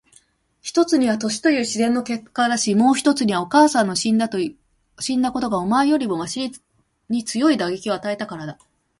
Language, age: Japanese, 40-49